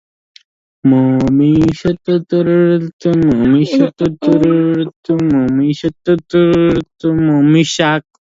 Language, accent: English, United States English